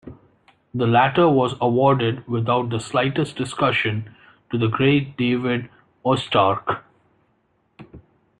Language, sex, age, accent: English, male, 30-39, India and South Asia (India, Pakistan, Sri Lanka)